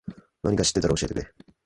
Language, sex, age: Japanese, male, 19-29